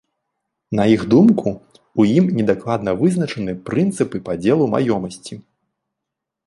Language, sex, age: Belarusian, male, 30-39